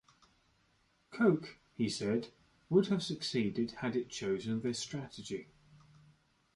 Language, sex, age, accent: English, male, 30-39, England English